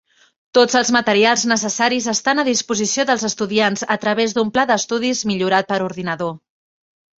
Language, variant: Catalan, Central